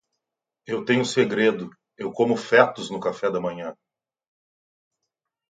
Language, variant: Portuguese, Portuguese (Brasil)